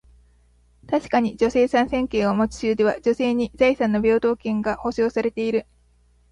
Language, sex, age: Japanese, female, 19-29